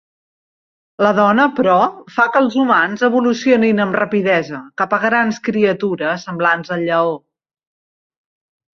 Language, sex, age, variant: Catalan, female, 50-59, Central